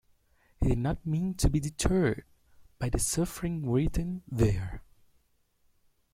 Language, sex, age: English, male, 30-39